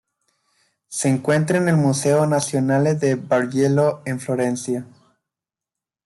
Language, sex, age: Spanish, male, 19-29